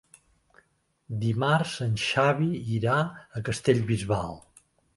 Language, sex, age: Catalan, male, 60-69